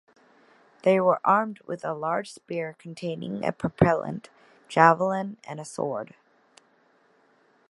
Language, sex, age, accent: English, female, 30-39, United States English